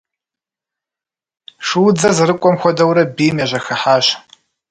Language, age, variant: Kabardian, 30-39, Адыгэбзэ (Къэбэрдей, Кирил, псоми зэдай)